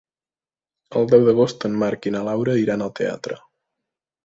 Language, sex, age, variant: Catalan, male, 19-29, Central